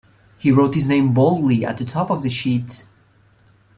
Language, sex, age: English, male, 30-39